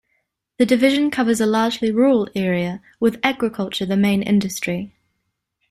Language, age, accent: English, 19-29, New Zealand English